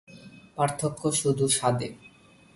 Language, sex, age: Bengali, male, under 19